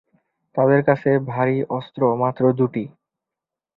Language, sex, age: Bengali, male, 19-29